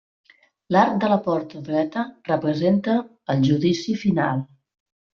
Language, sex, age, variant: Catalan, female, 40-49, Central